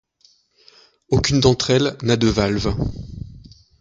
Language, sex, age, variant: French, male, 40-49, Français de métropole